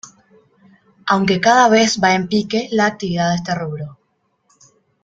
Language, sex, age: Spanish, female, under 19